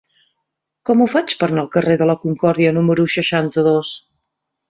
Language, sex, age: Catalan, female, 40-49